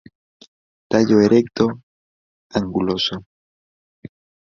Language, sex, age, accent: Spanish, male, 19-29, Andino-Pacífico: Colombia, Perú, Ecuador, oeste de Bolivia y Venezuela andina